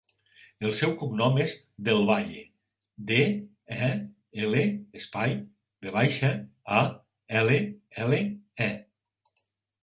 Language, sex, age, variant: Catalan, male, 50-59, Nord-Occidental